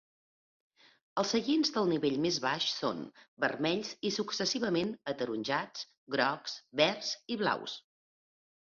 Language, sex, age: Catalan, female, 40-49